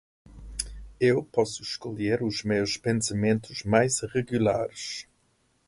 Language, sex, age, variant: Portuguese, male, 40-49, Portuguese (Portugal)